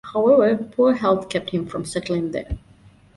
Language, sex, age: English, female, 40-49